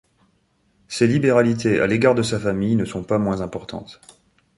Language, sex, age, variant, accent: French, male, 30-39, Français des départements et régions d'outre-mer, Français de La Réunion